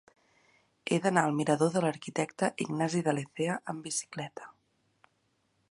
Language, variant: Catalan, Central